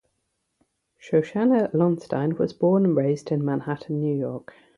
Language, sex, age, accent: English, female, 30-39, England English; yorkshire